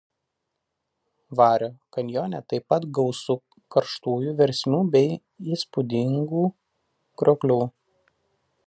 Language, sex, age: Lithuanian, male, 30-39